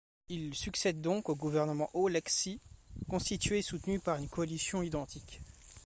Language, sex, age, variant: French, male, 19-29, Français de métropole